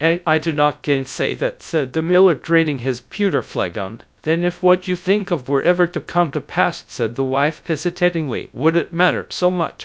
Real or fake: fake